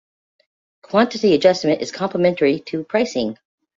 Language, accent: English, United States English